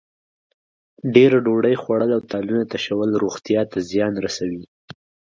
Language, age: Pashto, 19-29